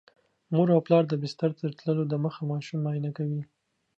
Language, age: Pashto, 19-29